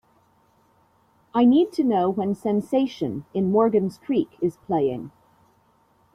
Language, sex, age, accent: English, female, 50-59, United States English